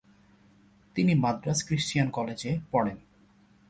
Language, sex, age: Bengali, male, 19-29